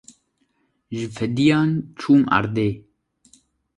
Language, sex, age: Kurdish, male, 19-29